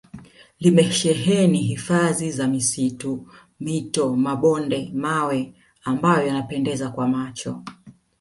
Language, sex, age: Swahili, female, 40-49